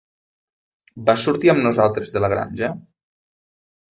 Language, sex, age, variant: Catalan, male, under 19, Nord-Occidental